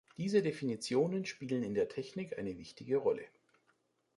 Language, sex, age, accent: German, male, 30-39, Deutschland Deutsch